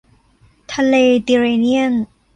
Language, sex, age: Thai, female, 30-39